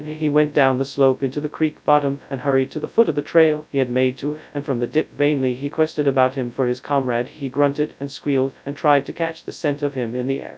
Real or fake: fake